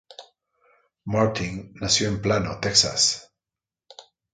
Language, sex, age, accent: Spanish, male, 50-59, Andino-Pacífico: Colombia, Perú, Ecuador, oeste de Bolivia y Venezuela andina